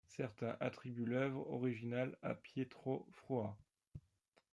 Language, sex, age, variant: French, male, 19-29, Français de métropole